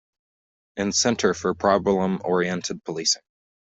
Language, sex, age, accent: English, male, 19-29, United States English